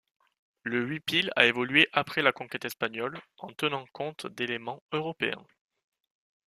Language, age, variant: French, 19-29, Français de métropole